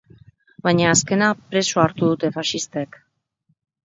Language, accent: Basque, Mendebalekoa (Araba, Bizkaia, Gipuzkoako mendebaleko herri batzuk)